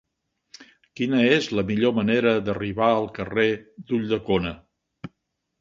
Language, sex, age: Catalan, male, 70-79